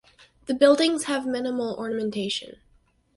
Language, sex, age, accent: English, female, under 19, United States English